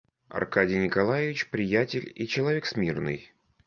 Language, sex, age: Russian, male, 30-39